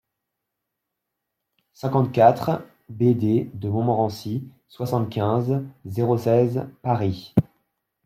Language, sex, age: French, male, 19-29